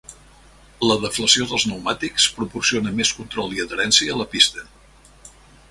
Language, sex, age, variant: Catalan, male, 70-79, Central